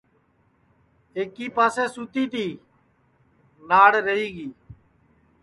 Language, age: Sansi, 50-59